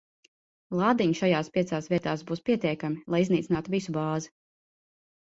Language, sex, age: Latvian, female, 30-39